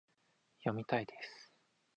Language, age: Japanese, 19-29